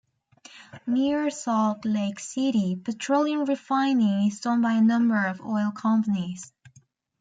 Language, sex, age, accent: English, female, 19-29, Irish English